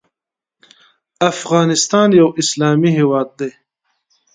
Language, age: Pashto, 30-39